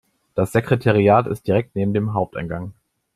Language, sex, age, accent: German, male, 19-29, Deutschland Deutsch